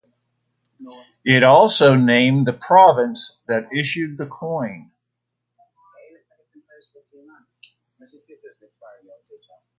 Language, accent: English, United States English